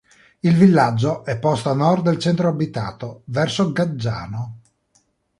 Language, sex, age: Italian, male, 40-49